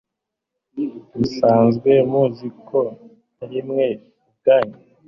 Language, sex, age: Kinyarwanda, male, under 19